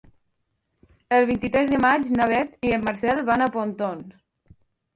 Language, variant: Catalan, Central